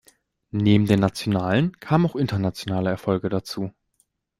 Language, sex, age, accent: German, male, 19-29, Deutschland Deutsch